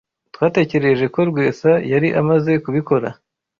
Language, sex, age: Kinyarwanda, male, 19-29